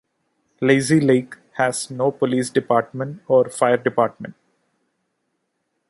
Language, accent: English, India and South Asia (India, Pakistan, Sri Lanka)